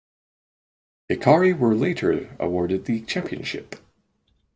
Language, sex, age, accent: English, male, 19-29, United States English